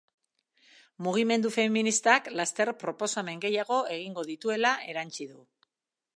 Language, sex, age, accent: Basque, female, 50-59, Mendebalekoa (Araba, Bizkaia, Gipuzkoako mendebaleko herri batzuk)